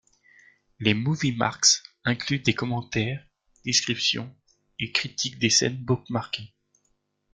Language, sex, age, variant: French, male, 19-29, Français de métropole